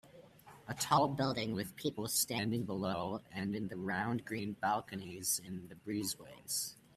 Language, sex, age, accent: English, male, 19-29, Canadian English